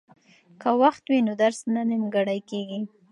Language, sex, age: Pashto, female, 19-29